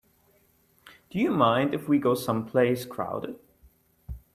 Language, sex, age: English, male, 19-29